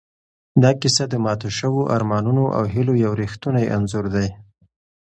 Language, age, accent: Pashto, 30-39, پکتیا ولایت، احمدزی